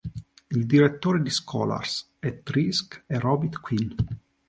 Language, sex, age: Italian, male, 40-49